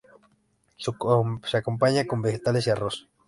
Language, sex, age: Spanish, male, 19-29